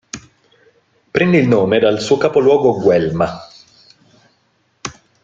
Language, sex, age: Italian, male, 19-29